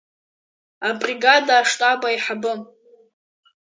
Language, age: Abkhazian, under 19